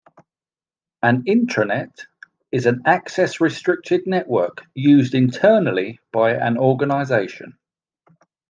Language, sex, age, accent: English, male, 40-49, England English